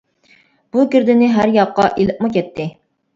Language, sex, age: Uyghur, female, 19-29